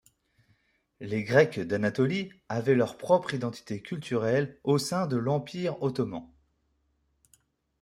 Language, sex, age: French, male, 30-39